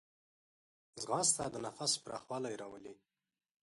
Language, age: Pashto, 19-29